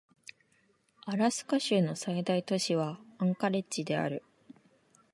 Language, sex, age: Japanese, female, 19-29